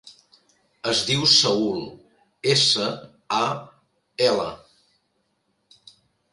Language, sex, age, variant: Catalan, male, 50-59, Central